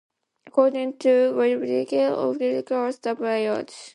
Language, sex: English, female